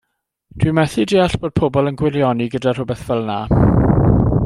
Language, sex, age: Welsh, male, 50-59